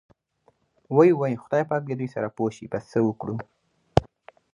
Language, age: Pashto, 19-29